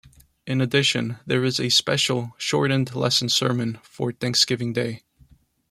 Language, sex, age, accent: English, male, 19-29, United States English